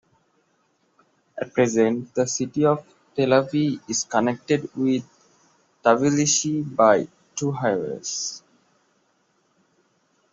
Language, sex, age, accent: English, male, 19-29, India and South Asia (India, Pakistan, Sri Lanka)